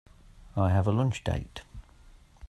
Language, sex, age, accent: English, male, 40-49, England English